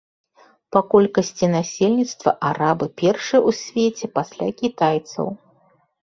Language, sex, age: Belarusian, female, 50-59